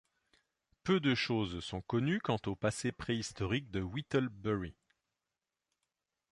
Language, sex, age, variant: French, male, 40-49, Français de métropole